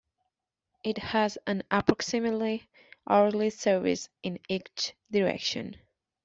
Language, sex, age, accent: English, female, 19-29, England English